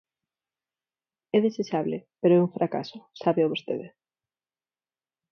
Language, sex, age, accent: Galician, female, 30-39, Neofalante